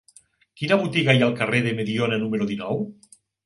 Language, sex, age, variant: Catalan, male, 50-59, Nord-Occidental